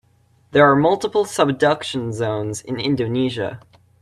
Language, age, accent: English, 19-29, United States English